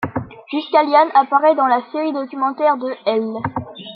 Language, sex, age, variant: French, male, under 19, Français de métropole